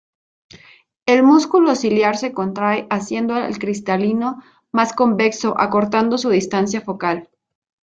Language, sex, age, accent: Spanish, female, 30-39, México